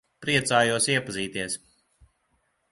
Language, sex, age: Latvian, male, 30-39